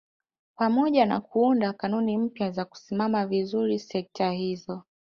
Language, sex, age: Swahili, female, 19-29